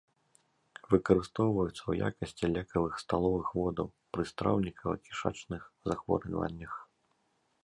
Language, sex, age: Belarusian, male, 19-29